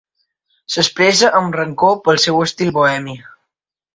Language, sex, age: Catalan, male, under 19